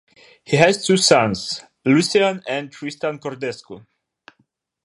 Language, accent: English, Ukrainian